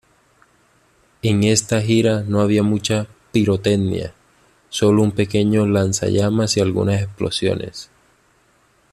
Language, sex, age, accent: Spanish, male, 19-29, Caribe: Cuba, Venezuela, Puerto Rico, República Dominicana, Panamá, Colombia caribeña, México caribeño, Costa del golfo de México